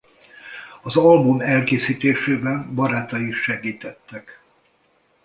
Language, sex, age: Hungarian, male, 60-69